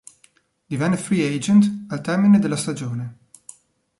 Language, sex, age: Italian, male, 40-49